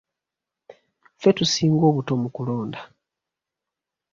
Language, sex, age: Ganda, male, 30-39